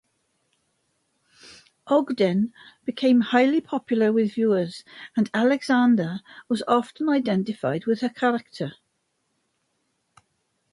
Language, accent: English, Welsh English